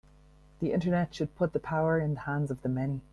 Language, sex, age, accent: English, female, 50-59, Irish English